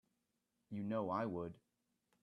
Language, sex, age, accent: English, male, 19-29, United States English